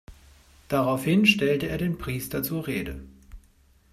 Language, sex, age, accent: German, male, 40-49, Deutschland Deutsch